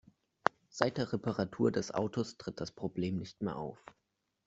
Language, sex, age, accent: German, male, under 19, Deutschland Deutsch